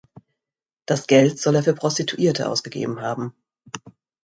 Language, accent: German, Deutschland Deutsch